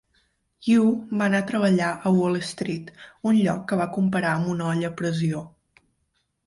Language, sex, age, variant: Catalan, female, 19-29, Central